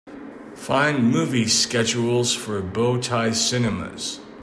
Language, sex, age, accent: English, male, 40-49, United States English